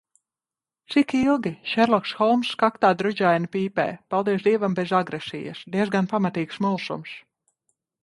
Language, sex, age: Latvian, female, 30-39